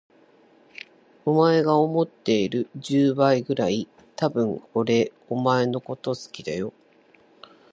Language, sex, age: Japanese, female, 40-49